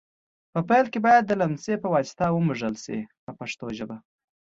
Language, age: Pashto, 19-29